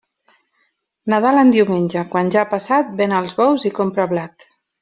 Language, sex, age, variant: Catalan, female, 40-49, Central